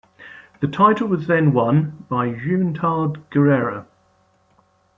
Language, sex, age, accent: English, male, 30-39, England English